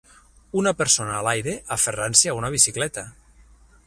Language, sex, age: Catalan, male, 40-49